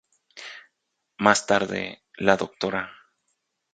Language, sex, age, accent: Spanish, male, 40-49, México